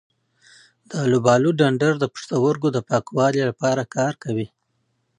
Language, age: Pashto, 40-49